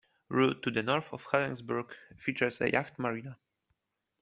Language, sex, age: English, male, 19-29